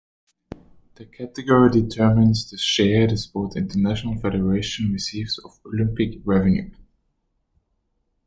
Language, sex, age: English, male, 30-39